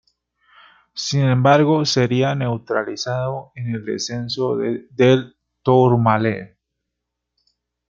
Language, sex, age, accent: Spanish, male, 30-39, Andino-Pacífico: Colombia, Perú, Ecuador, oeste de Bolivia y Venezuela andina